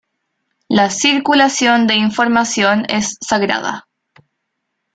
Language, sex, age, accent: Spanish, female, 19-29, Chileno: Chile, Cuyo